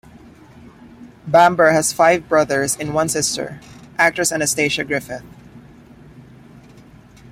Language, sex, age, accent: English, male, 19-29, Filipino